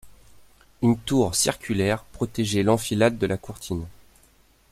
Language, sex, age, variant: French, male, 30-39, Français de métropole